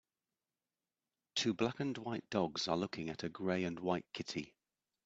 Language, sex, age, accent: English, male, 50-59, England English